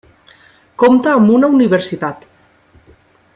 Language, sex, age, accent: Catalan, female, 30-39, valencià